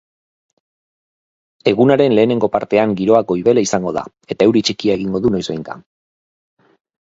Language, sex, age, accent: Basque, male, 50-59, Erdialdekoa edo Nafarra (Gipuzkoa, Nafarroa)